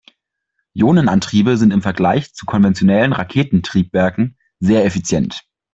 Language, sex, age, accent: German, male, under 19, Deutschland Deutsch